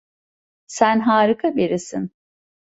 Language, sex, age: Turkish, female, 50-59